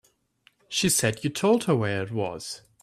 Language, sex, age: English, male, under 19